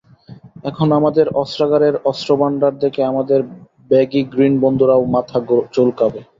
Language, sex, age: Bengali, male, 19-29